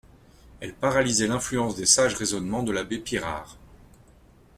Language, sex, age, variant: French, male, 40-49, Français de métropole